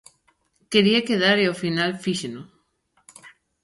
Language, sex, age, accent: Galician, female, 30-39, Oriental (común en zona oriental)